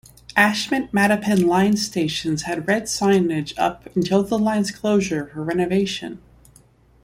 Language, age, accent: English, 19-29, United States English